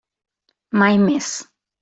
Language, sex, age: Catalan, female, 40-49